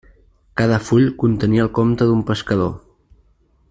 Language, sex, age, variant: Catalan, male, 30-39, Central